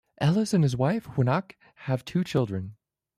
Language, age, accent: English, 19-29, United States English